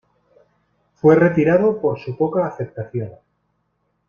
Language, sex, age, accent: Spanish, male, 30-39, España: Norte peninsular (Asturias, Castilla y León, Cantabria, País Vasco, Navarra, Aragón, La Rioja, Guadalajara, Cuenca)